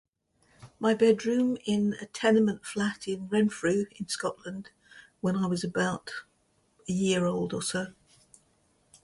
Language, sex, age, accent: English, female, 70-79, England English